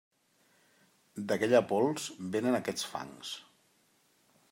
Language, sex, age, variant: Catalan, male, 40-49, Central